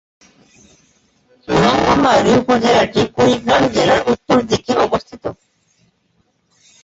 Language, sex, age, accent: Bengali, male, under 19, Bengali